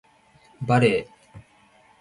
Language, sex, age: Japanese, male, under 19